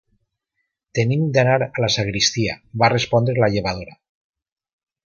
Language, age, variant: Catalan, 50-59, Valencià meridional